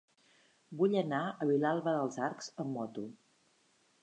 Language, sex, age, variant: Catalan, female, 50-59, Central